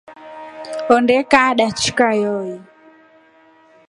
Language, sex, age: Rombo, female, 19-29